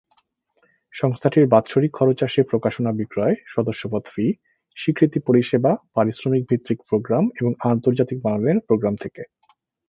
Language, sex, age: Bengali, male, 30-39